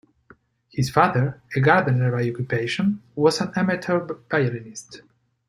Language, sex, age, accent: English, male, 40-49, United States English